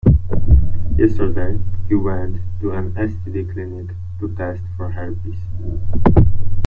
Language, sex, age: English, male, 19-29